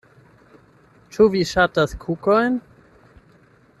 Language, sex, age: Esperanto, male, 19-29